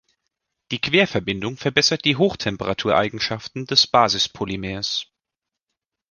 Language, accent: German, Deutschland Deutsch